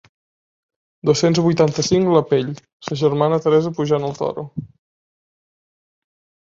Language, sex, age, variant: Catalan, male, 19-29, Central